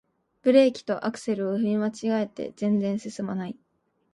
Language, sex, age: Japanese, female, 19-29